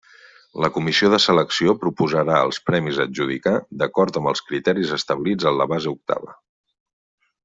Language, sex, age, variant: Catalan, male, 19-29, Central